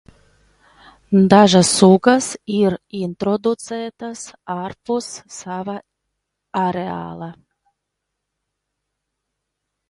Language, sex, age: Latvian, female, 40-49